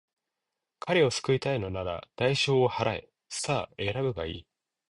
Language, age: Japanese, 30-39